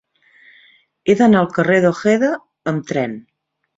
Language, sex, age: Catalan, female, 40-49